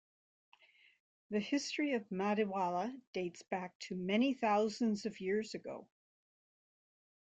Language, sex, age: English, female, 70-79